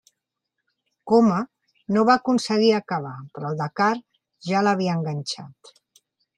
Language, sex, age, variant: Catalan, female, 50-59, Central